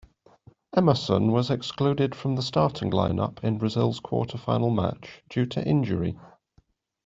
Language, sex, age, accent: English, male, 30-39, England English